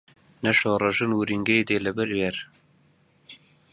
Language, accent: Central Kurdish, سۆرانی